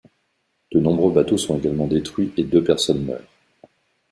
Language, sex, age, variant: French, male, 50-59, Français de métropole